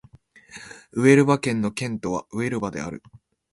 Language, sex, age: Japanese, male, 19-29